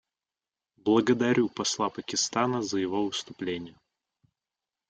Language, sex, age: Russian, male, 30-39